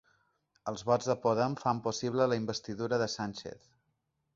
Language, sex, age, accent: Catalan, male, 40-49, balear; central